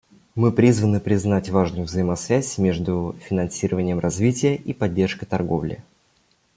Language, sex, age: Russian, male, 19-29